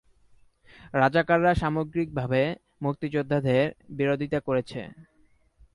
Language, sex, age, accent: Bengali, male, 19-29, Standard Bengali